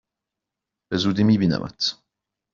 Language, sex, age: Persian, male, 30-39